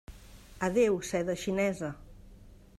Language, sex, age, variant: Catalan, female, 50-59, Central